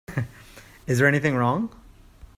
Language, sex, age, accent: English, male, 19-29, United States English